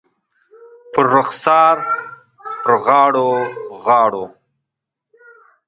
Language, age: Pashto, 40-49